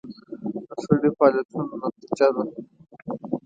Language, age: Pashto, 19-29